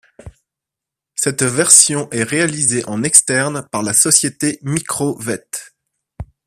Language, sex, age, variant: French, male, 30-39, Français de métropole